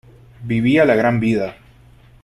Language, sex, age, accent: Spanish, male, 19-29, Rioplatense: Argentina, Uruguay, este de Bolivia, Paraguay